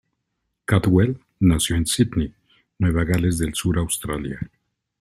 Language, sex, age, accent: Spanish, male, 50-59, México